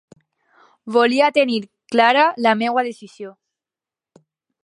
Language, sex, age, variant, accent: Catalan, female, under 19, Alacantí, valencià